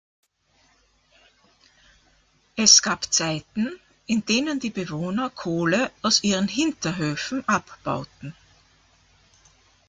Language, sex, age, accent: German, female, 50-59, Österreichisches Deutsch